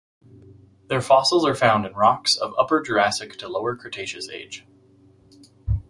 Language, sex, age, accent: English, male, 30-39, United States English